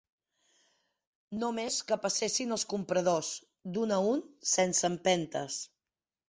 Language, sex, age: Catalan, female, 40-49